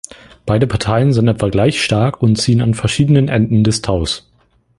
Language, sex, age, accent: German, male, 19-29, Deutschland Deutsch